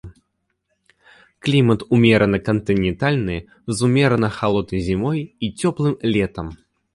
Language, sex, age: Belarusian, male, 19-29